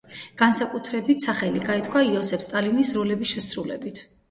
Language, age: Georgian, 40-49